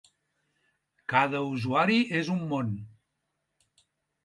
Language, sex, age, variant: Catalan, male, 70-79, Central